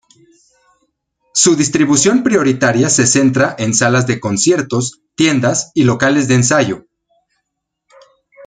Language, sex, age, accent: Spanish, male, 30-39, México